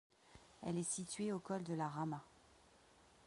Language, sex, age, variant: French, female, 50-59, Français de métropole